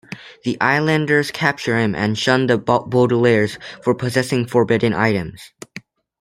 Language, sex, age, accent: English, male, under 19, United States English